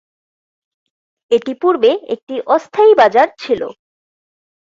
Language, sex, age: Bengali, female, 19-29